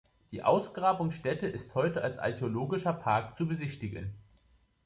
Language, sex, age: German, male, 19-29